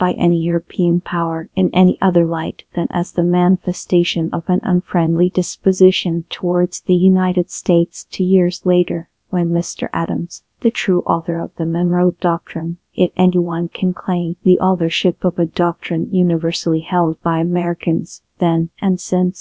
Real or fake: fake